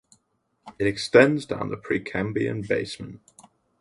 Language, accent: English, England English